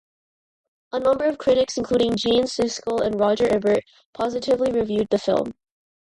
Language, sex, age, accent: English, female, under 19, United States English